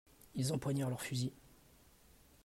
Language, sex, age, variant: French, male, 30-39, Français de métropole